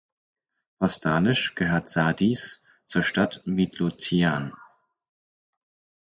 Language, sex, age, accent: German, male, 19-29, Deutschland Deutsch; Hochdeutsch